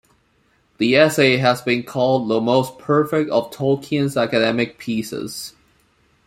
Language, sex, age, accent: English, male, 19-29, United States English